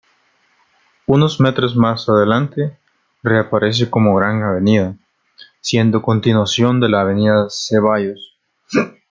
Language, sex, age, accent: Spanish, male, 19-29, América central